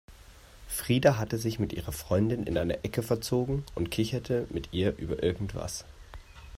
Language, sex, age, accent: German, male, 19-29, Deutschland Deutsch